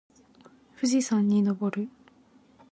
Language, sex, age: Japanese, female, 19-29